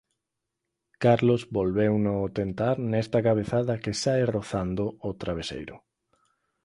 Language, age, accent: Galician, 19-29, Normativo (estándar)